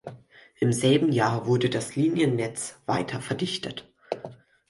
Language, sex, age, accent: German, male, under 19, Deutschland Deutsch